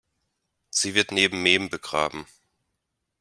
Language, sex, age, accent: German, male, 19-29, Deutschland Deutsch